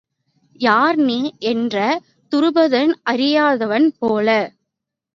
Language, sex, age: Tamil, female, 19-29